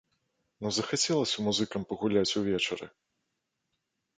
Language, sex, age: Belarusian, male, 40-49